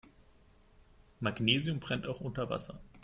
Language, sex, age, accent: German, male, 19-29, Deutschland Deutsch